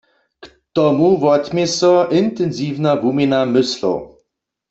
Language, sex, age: Upper Sorbian, male, 40-49